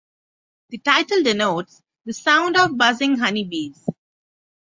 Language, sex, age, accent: English, female, 19-29, England English; India and South Asia (India, Pakistan, Sri Lanka)